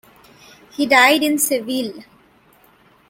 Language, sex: English, female